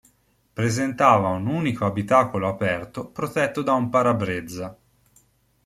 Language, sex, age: Italian, male, 19-29